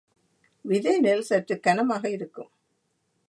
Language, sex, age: Tamil, female, 70-79